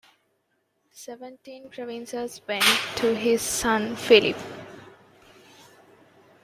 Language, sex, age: English, female, 19-29